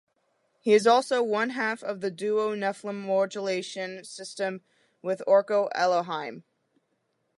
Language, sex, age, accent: English, female, under 19, United States English